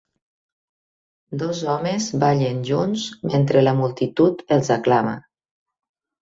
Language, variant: Catalan, Nord-Occidental